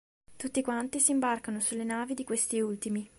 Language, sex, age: Italian, female, 19-29